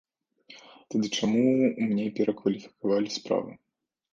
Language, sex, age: Belarusian, male, 19-29